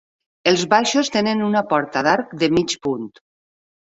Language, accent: Catalan, valencià